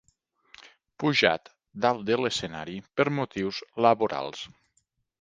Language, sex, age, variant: Catalan, male, 40-49, Nord-Occidental